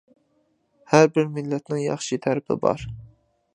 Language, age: Uyghur, 19-29